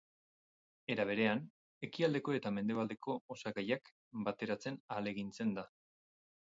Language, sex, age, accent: Basque, male, 40-49, Mendebalekoa (Araba, Bizkaia, Gipuzkoako mendebaleko herri batzuk)